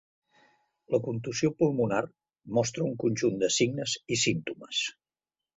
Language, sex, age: Catalan, male, 70-79